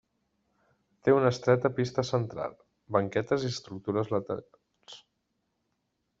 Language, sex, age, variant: Catalan, male, 30-39, Central